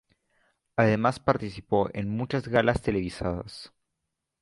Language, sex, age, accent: Spanish, male, under 19, Andino-Pacífico: Colombia, Perú, Ecuador, oeste de Bolivia y Venezuela andina